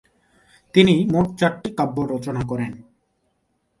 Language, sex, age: Bengali, male, 19-29